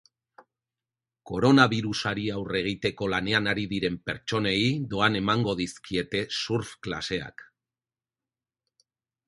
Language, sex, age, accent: Basque, male, 40-49, Erdialdekoa edo Nafarra (Gipuzkoa, Nafarroa)